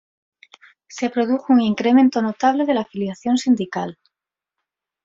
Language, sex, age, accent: Spanish, female, 40-49, España: Sur peninsular (Andalucia, Extremadura, Murcia)